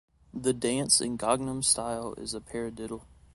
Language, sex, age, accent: English, male, 19-29, United States English